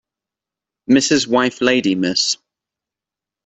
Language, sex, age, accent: English, male, 30-39, New Zealand English